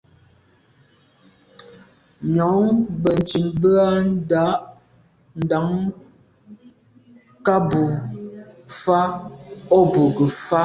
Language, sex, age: Medumba, female, 19-29